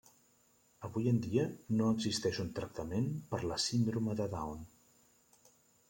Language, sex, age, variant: Catalan, male, 50-59, Central